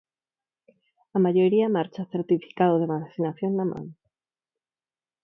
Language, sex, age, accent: Galician, female, 30-39, Neofalante